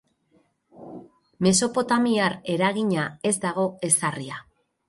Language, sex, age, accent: Basque, female, 50-59, Mendebalekoa (Araba, Bizkaia, Gipuzkoako mendebaleko herri batzuk)